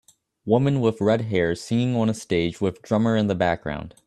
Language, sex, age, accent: English, male, 19-29, United States English